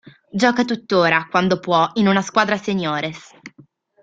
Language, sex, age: Italian, female, 19-29